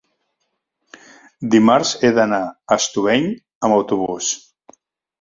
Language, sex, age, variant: Catalan, male, 60-69, Septentrional